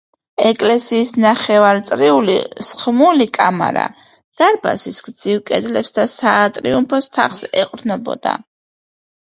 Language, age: Georgian, under 19